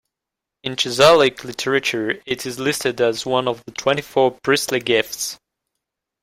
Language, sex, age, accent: English, male, 19-29, United States English